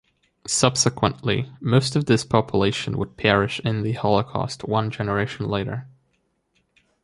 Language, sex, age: English, male, 19-29